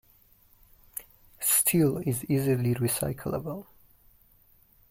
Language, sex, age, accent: English, male, 19-29, United States English